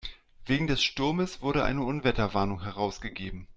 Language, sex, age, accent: German, male, 40-49, Deutschland Deutsch